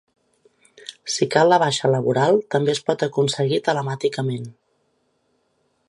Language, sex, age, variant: Catalan, female, 40-49, Central